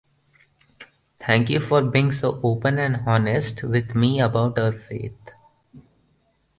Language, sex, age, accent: English, male, under 19, India and South Asia (India, Pakistan, Sri Lanka)